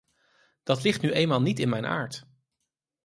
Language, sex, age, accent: Dutch, male, 30-39, Nederlands Nederlands